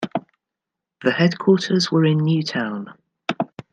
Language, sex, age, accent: English, female, 30-39, England English